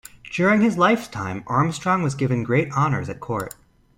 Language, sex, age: English, male, 19-29